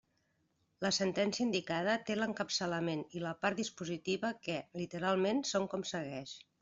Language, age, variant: Catalan, 50-59, Central